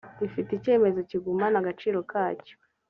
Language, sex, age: Kinyarwanda, male, 19-29